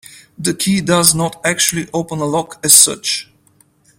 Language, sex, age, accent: English, male, 30-39, United States English